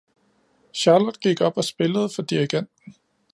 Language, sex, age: Danish, male, 30-39